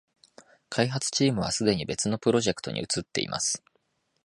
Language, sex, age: Japanese, male, 19-29